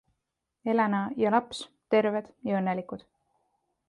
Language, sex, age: Estonian, female, 19-29